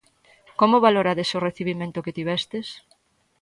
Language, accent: Galician, Atlántico (seseo e gheada)